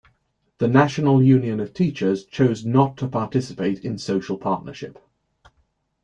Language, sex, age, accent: English, male, 30-39, England English